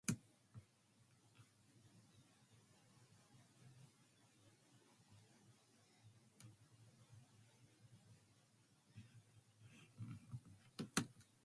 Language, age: English, 19-29